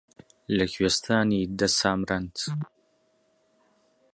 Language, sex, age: Central Kurdish, male, 19-29